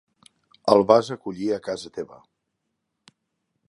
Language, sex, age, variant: Catalan, male, 30-39, Central